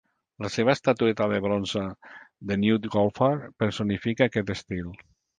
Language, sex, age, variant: Catalan, male, 50-59, Central